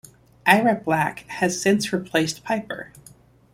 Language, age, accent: English, 19-29, United States English